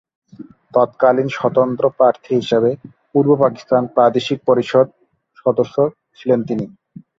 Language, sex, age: Bengali, male, 30-39